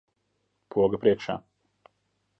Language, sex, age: Latvian, male, 30-39